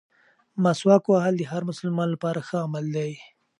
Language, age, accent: Pashto, 19-29, پکتیا ولایت، احمدزی